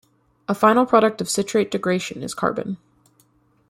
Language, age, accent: English, 19-29, Canadian English